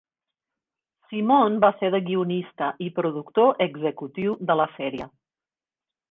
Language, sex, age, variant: Catalan, female, 50-59, Central